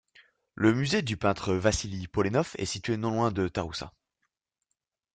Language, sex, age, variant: French, male, 19-29, Français de métropole